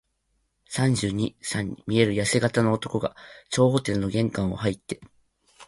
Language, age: Japanese, under 19